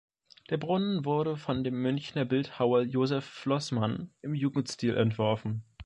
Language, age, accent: German, under 19, Deutschland Deutsch